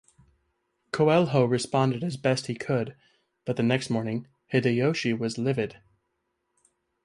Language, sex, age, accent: English, male, 30-39, United States English